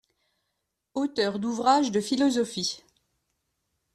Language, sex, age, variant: French, female, 50-59, Français de métropole